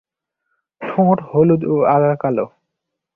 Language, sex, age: Bengali, male, under 19